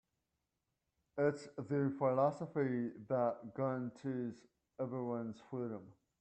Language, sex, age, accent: English, male, 30-39, United States English